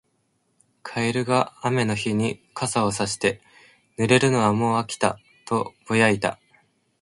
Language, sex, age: Japanese, male, 19-29